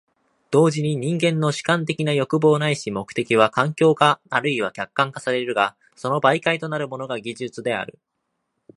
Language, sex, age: Japanese, male, 19-29